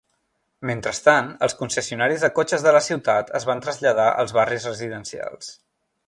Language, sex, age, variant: Catalan, male, 19-29, Central